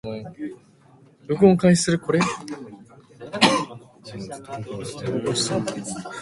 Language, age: Japanese, 19-29